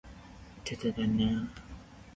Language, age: Japanese, 19-29